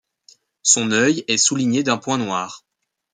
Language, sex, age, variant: French, male, 19-29, Français de métropole